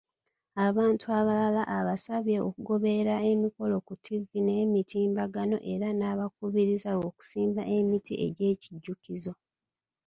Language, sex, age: Ganda, female, 30-39